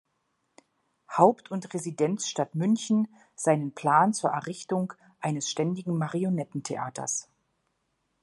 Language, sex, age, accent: German, female, 40-49, Deutschland Deutsch